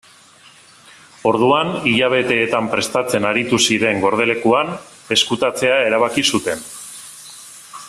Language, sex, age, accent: Basque, male, 40-49, Mendebalekoa (Araba, Bizkaia, Gipuzkoako mendebaleko herri batzuk)